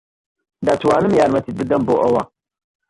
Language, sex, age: Central Kurdish, male, 30-39